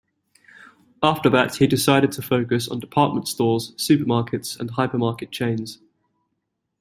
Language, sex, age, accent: English, male, 19-29, England English